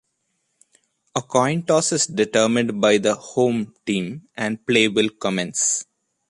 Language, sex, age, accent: English, male, 30-39, India and South Asia (India, Pakistan, Sri Lanka)